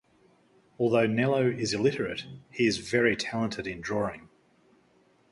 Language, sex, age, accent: English, male, 50-59, Australian English